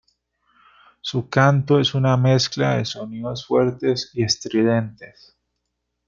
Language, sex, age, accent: Spanish, male, 30-39, Andino-Pacífico: Colombia, Perú, Ecuador, oeste de Bolivia y Venezuela andina